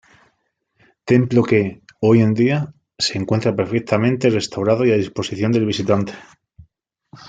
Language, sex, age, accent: Spanish, male, 30-39, España: Sur peninsular (Andalucia, Extremadura, Murcia)